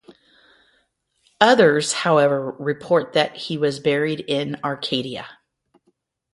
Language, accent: English, United States English